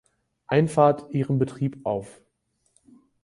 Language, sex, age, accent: German, male, 19-29, Deutschland Deutsch